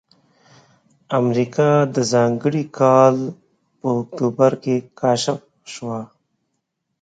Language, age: Pashto, 30-39